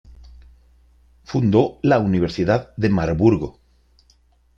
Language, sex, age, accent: Spanish, male, 50-59, México